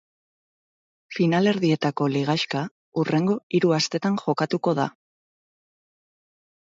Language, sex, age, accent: Basque, female, 30-39, Mendebalekoa (Araba, Bizkaia, Gipuzkoako mendebaleko herri batzuk)